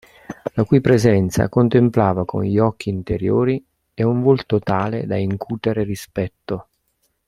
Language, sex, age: Italian, male, 40-49